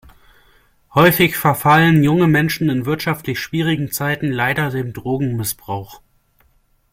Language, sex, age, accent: German, male, 19-29, Deutschland Deutsch